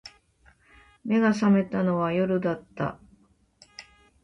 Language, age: Japanese, 30-39